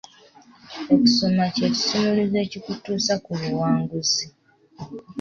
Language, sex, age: Ganda, female, 19-29